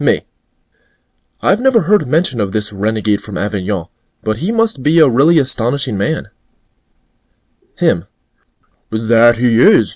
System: none